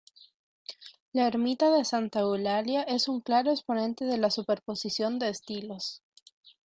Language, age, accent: Spanish, 19-29, Chileno: Chile, Cuyo